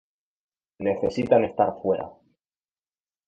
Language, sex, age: Spanish, male, 19-29